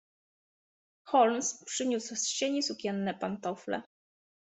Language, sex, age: Polish, female, 30-39